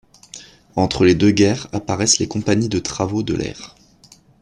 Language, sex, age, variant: French, male, 30-39, Français de métropole